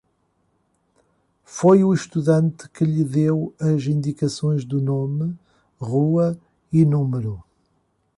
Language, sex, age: Portuguese, male, 40-49